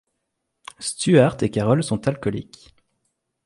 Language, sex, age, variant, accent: French, male, 30-39, Français d'Europe, Français de Belgique